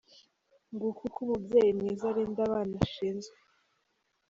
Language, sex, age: Kinyarwanda, female, under 19